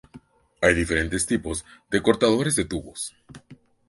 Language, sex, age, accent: Spanish, male, 19-29, México